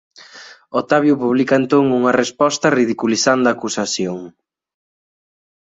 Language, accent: Galician, Atlántico (seseo e gheada)